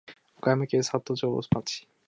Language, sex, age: Japanese, male, 19-29